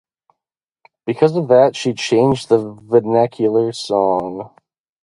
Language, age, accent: English, 19-29, United States English; midwest